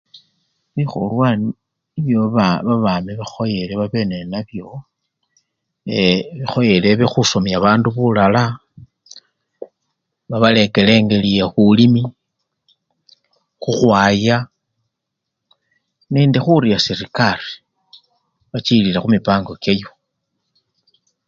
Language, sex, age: Luyia, male, 60-69